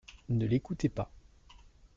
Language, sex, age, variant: French, male, 19-29, Français de métropole